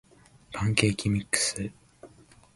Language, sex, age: Japanese, male, 19-29